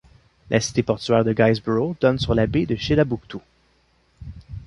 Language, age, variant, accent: French, 19-29, Français d'Amérique du Nord, Français du Canada